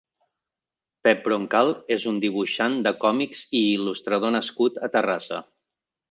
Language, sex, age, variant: Catalan, male, 50-59, Central